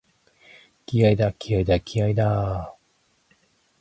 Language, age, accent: Japanese, 30-39, 標準語